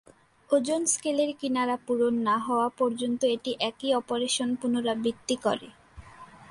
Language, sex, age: Bengali, female, under 19